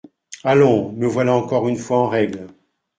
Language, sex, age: French, male, 60-69